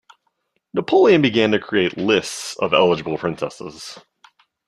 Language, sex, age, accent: English, male, 30-39, United States English